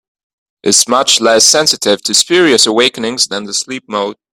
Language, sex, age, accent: English, male, 19-29, United States English